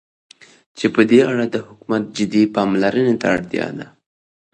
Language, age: Pashto, 19-29